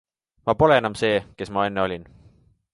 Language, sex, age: Estonian, male, 19-29